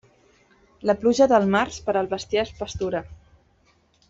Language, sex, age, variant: Catalan, female, 19-29, Central